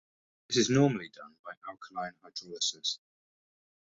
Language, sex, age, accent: English, male, 30-39, England English